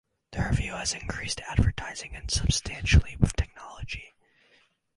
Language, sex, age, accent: English, male, under 19, United States English